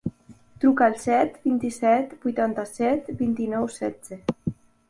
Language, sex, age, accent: Catalan, female, 19-29, valencià